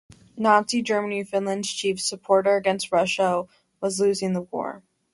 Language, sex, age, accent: English, female, under 19, United States English